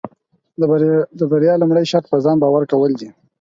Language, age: Pashto, under 19